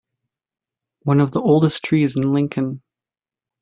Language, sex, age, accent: English, male, 19-29, Canadian English